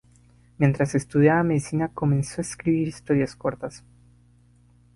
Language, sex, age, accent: Spanish, male, under 19, Andino-Pacífico: Colombia, Perú, Ecuador, oeste de Bolivia y Venezuela andina